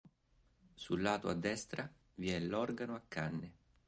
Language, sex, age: Italian, male, 40-49